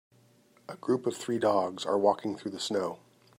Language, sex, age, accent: English, male, 50-59, United States English